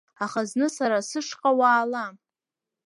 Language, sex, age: Abkhazian, female, under 19